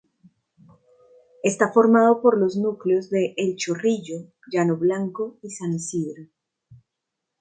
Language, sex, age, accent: Spanish, female, 40-49, Andino-Pacífico: Colombia, Perú, Ecuador, oeste de Bolivia y Venezuela andina